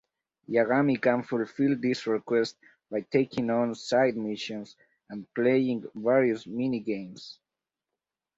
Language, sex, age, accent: English, male, 19-29, United States English